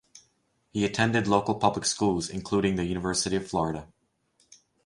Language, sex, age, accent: English, male, 50-59, United States English